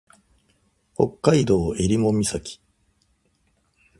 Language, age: Japanese, 50-59